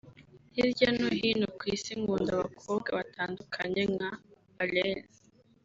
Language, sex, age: Kinyarwanda, female, 19-29